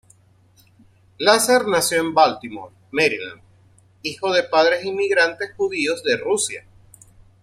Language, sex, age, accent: Spanish, male, 40-49, Caribe: Cuba, Venezuela, Puerto Rico, República Dominicana, Panamá, Colombia caribeña, México caribeño, Costa del golfo de México